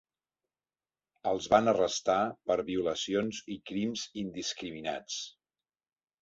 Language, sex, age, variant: Catalan, male, 40-49, Central